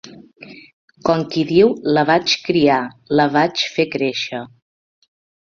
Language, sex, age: Catalan, female, 50-59